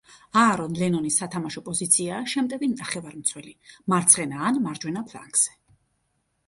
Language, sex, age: Georgian, female, 30-39